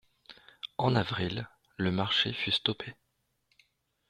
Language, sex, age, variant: French, male, 30-39, Français de métropole